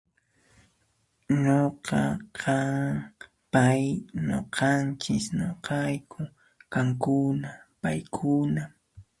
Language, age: Puno Quechua, 19-29